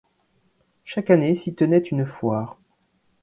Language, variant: French, Français de métropole